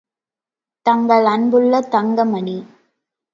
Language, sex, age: Tamil, female, under 19